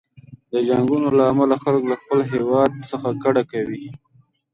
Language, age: Pashto, 30-39